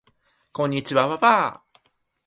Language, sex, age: Japanese, male, 19-29